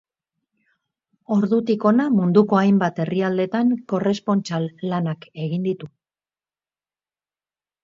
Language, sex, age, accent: Basque, female, 50-59, Mendebalekoa (Araba, Bizkaia, Gipuzkoako mendebaleko herri batzuk)